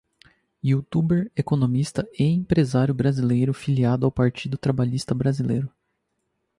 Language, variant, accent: Portuguese, Portuguese (Brasil), Paulista